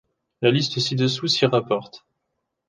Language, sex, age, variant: French, male, 19-29, Français de métropole